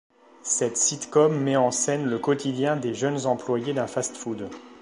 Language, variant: French, Français de métropole